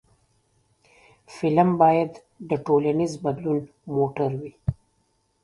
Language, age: Pashto, 40-49